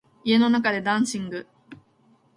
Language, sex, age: Japanese, female, 19-29